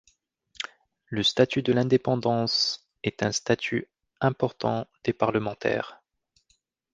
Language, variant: French, Français de métropole